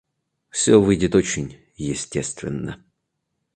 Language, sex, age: Russian, male, 19-29